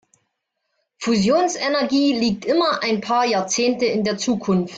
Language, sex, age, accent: German, female, 40-49, Deutschland Deutsch